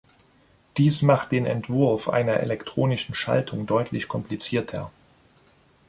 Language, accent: German, Deutschland Deutsch